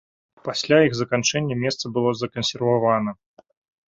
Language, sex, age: Belarusian, male, 30-39